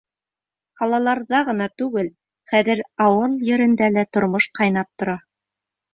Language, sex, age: Bashkir, female, 40-49